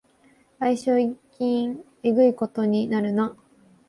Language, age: Japanese, 19-29